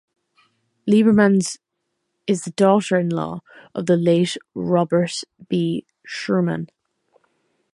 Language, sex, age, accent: English, female, under 19, Irish English